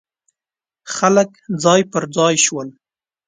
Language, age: Pashto, 19-29